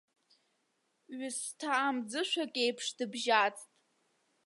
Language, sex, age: Abkhazian, female, under 19